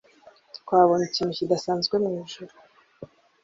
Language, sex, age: Kinyarwanda, female, 30-39